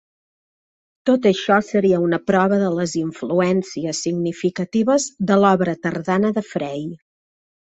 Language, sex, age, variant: Catalan, female, 50-59, Central